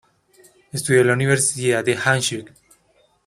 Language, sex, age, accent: Spanish, male, 19-29, América central